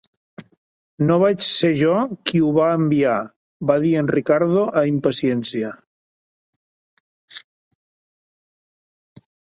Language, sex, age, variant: Catalan, male, 50-59, Central